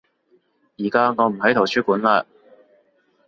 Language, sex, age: Cantonese, male, 19-29